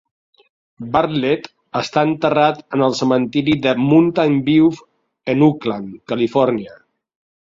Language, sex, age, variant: Catalan, male, 50-59, Central